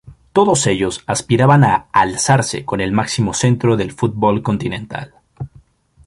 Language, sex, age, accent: Spanish, male, 19-29, México